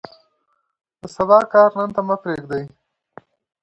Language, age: Pashto, 19-29